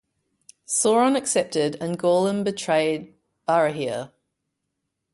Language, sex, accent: English, female, Australian English